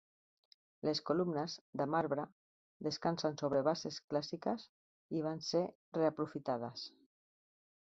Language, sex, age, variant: Catalan, female, 50-59, Central